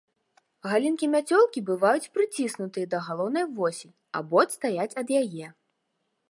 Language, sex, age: Belarusian, female, 30-39